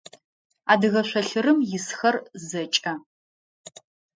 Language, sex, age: Adyghe, female, 30-39